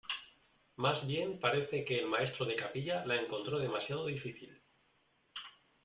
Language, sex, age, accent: Spanish, male, 40-49, España: Norte peninsular (Asturias, Castilla y León, Cantabria, País Vasco, Navarra, Aragón, La Rioja, Guadalajara, Cuenca)